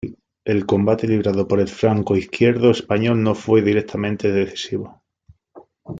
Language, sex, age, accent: Spanish, male, 30-39, España: Sur peninsular (Andalucia, Extremadura, Murcia)